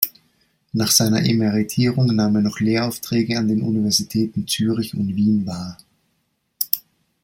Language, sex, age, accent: German, male, 40-49, Österreichisches Deutsch